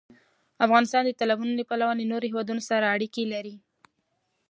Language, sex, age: Pashto, female, 19-29